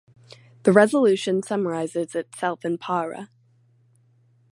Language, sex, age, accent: English, female, under 19, United States English